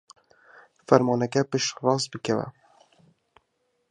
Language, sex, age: Central Kurdish, male, 19-29